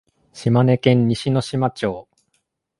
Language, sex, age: Japanese, male, 19-29